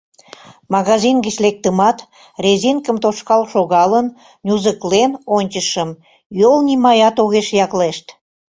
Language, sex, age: Mari, female, 70-79